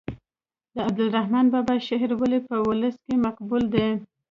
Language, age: Pashto, 19-29